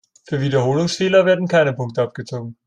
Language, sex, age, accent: German, male, 19-29, Österreichisches Deutsch